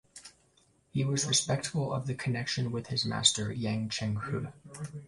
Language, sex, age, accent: English, male, 19-29, United States English